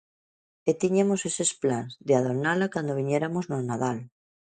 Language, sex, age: Galician, female, 40-49